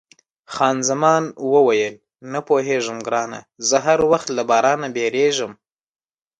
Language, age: Pashto, 19-29